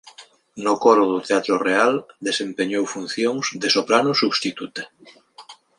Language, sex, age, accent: Galician, male, 50-59, Normativo (estándar)